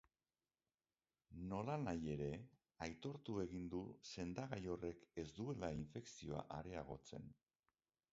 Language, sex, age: Basque, male, 50-59